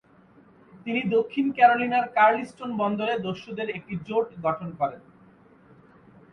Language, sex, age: Bengali, male, 30-39